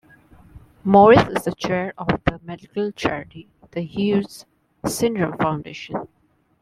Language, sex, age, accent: English, female, 19-29, India and South Asia (India, Pakistan, Sri Lanka)